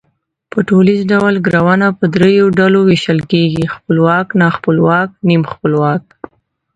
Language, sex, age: Pashto, female, 19-29